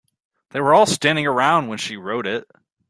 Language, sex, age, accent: English, male, 19-29, United States English